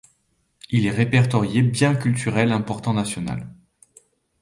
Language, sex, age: French, male, 30-39